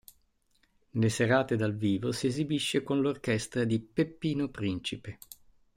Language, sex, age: Italian, male, 50-59